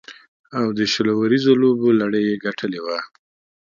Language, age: Pashto, 50-59